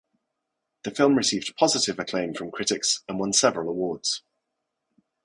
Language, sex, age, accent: English, male, 30-39, England English